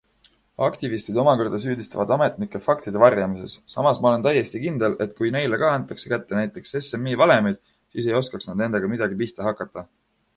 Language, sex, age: Estonian, male, 19-29